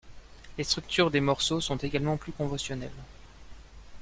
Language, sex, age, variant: French, male, 19-29, Français de métropole